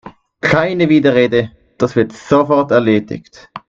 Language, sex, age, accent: German, male, under 19, Schweizerdeutsch